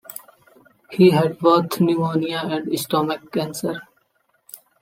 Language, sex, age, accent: English, male, 19-29, India and South Asia (India, Pakistan, Sri Lanka)